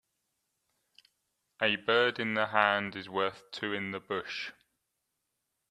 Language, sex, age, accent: English, male, 40-49, England English